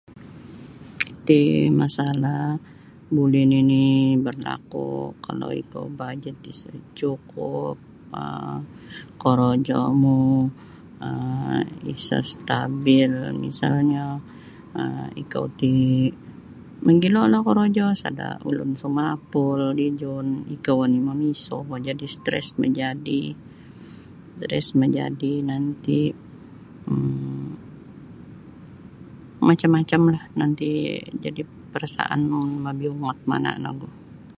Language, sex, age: Sabah Bisaya, female, 60-69